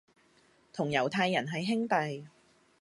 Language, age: Cantonese, 30-39